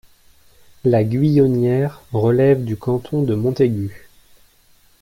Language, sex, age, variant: French, male, 19-29, Français de métropole